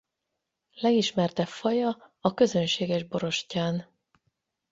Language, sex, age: Hungarian, female, 50-59